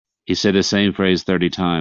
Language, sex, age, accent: English, male, 50-59, United States English